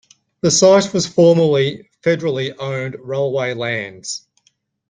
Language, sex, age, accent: English, male, 40-49, Australian English